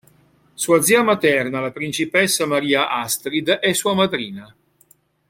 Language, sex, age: Italian, male, 60-69